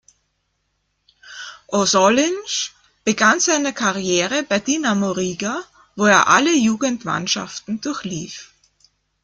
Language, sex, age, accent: German, female, 50-59, Österreichisches Deutsch